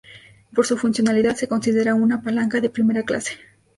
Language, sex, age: Spanish, female, under 19